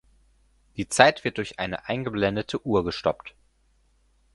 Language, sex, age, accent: German, male, 19-29, Deutschland Deutsch